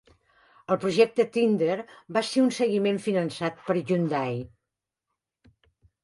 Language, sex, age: Catalan, female, 60-69